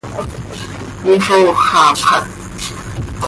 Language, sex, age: Seri, female, 40-49